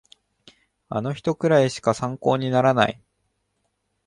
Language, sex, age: Japanese, male, under 19